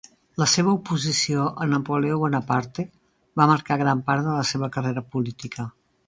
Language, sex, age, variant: Catalan, female, 70-79, Central